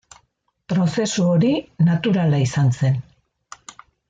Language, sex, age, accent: Basque, female, 60-69, Erdialdekoa edo Nafarra (Gipuzkoa, Nafarroa)